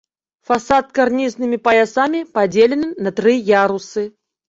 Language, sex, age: Belarusian, female, 40-49